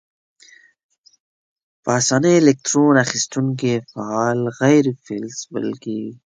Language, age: Pashto, 19-29